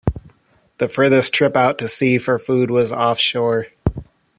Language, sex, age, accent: English, male, 30-39, United States English